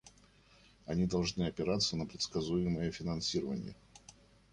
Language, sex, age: Russian, male, 40-49